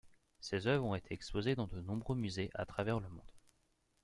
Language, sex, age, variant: French, male, 19-29, Français de métropole